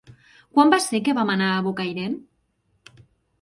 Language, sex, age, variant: Catalan, female, 30-39, Central